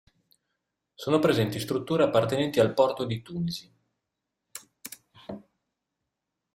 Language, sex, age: Italian, male, 30-39